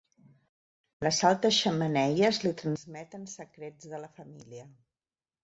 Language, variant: Catalan, Central